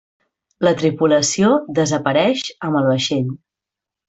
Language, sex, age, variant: Catalan, female, 30-39, Central